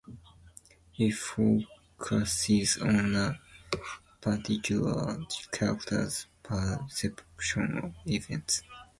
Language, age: English, 19-29